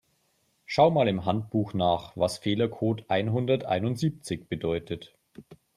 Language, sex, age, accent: German, male, 40-49, Deutschland Deutsch